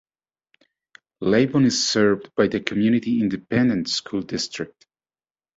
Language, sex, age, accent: English, male, 40-49, United States English